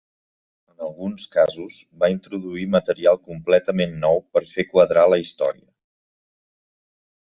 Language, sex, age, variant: Catalan, male, 40-49, Central